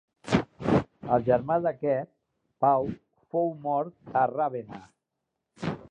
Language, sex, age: Catalan, male, 60-69